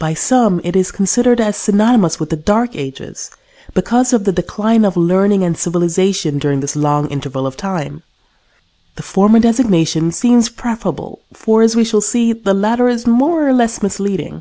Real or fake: real